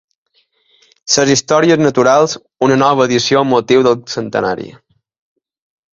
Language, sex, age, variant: Catalan, male, 19-29, Balear